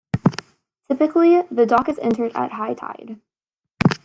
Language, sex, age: English, female, under 19